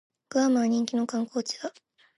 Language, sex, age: Japanese, female, under 19